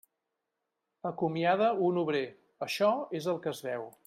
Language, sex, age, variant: Catalan, male, 50-59, Central